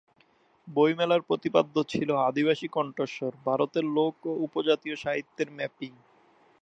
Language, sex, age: Bengali, male, 19-29